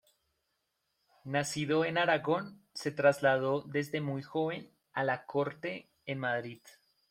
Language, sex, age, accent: Spanish, male, 30-39, Andino-Pacífico: Colombia, Perú, Ecuador, oeste de Bolivia y Venezuela andina